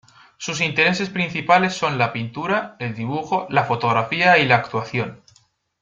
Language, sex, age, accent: Spanish, male, 19-29, España: Centro-Sur peninsular (Madrid, Toledo, Castilla-La Mancha)